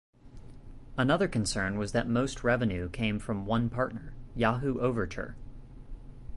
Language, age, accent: English, 19-29, United States English